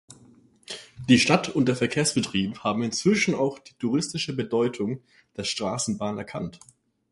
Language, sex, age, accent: German, male, 19-29, Deutschland Deutsch